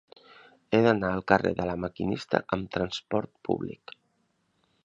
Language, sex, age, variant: Catalan, male, 40-49, Central